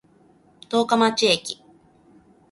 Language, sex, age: Japanese, female, 19-29